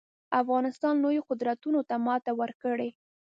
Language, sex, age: Pashto, female, 19-29